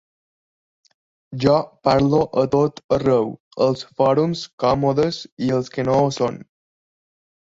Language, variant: Catalan, Balear